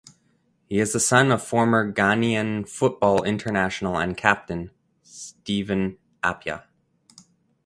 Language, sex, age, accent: English, male, 30-39, Canadian English